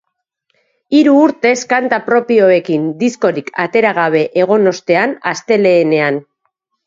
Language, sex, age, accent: Basque, female, 40-49, Mendebalekoa (Araba, Bizkaia, Gipuzkoako mendebaleko herri batzuk)